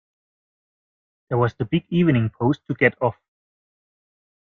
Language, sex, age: English, male, 40-49